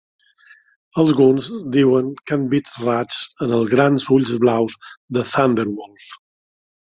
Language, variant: Catalan, Balear